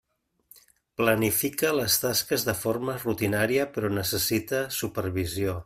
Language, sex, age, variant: Catalan, male, 50-59, Central